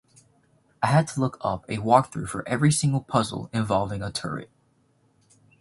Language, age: English, under 19